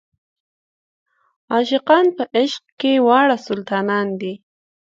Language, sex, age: Pashto, female, 30-39